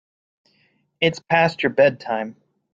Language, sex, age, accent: English, male, 19-29, United States English